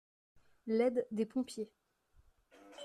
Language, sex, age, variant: French, female, 19-29, Français de métropole